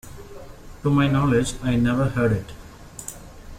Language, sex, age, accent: English, male, 30-39, India and South Asia (India, Pakistan, Sri Lanka)